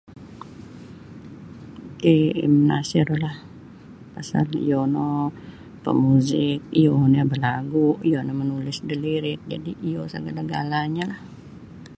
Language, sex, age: Sabah Bisaya, female, 60-69